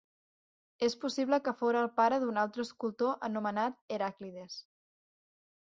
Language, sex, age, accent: Catalan, female, 19-29, central; nord-occidental